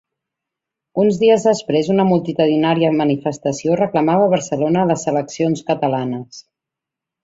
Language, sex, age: Catalan, female, 40-49